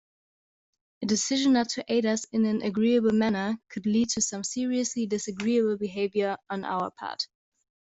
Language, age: English, under 19